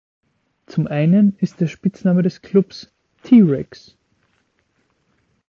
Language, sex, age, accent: German, male, 19-29, Österreichisches Deutsch